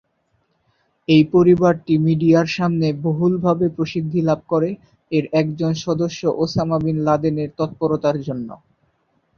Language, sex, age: Bengali, male, 19-29